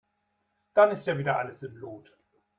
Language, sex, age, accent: German, male, 60-69, Deutschland Deutsch